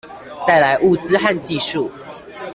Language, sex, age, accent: Chinese, female, 19-29, 出生地：宜蘭縣